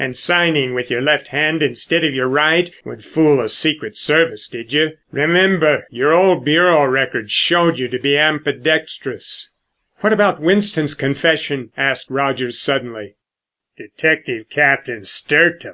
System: none